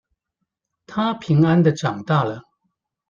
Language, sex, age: Chinese, male, 40-49